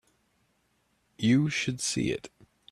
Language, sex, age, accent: English, male, 30-39, United States English